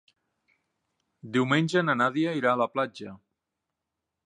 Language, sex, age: Catalan, male, 50-59